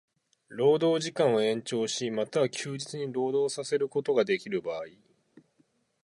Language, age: Japanese, 30-39